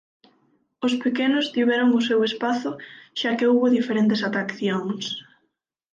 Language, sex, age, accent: Galician, female, 19-29, Oriental (común en zona oriental); Neofalante